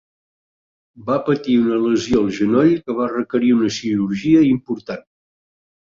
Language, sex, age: Catalan, male, 60-69